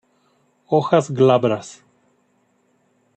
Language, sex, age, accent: Spanish, male, 40-49, México